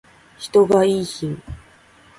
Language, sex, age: Japanese, female, 19-29